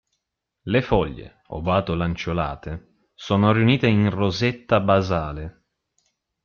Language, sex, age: Italian, male, 30-39